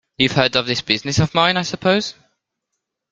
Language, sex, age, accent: English, male, under 19, England English